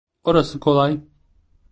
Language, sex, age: Turkish, male, 19-29